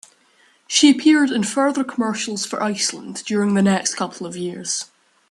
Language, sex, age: English, male, under 19